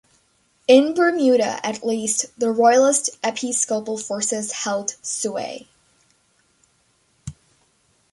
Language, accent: English, Canadian English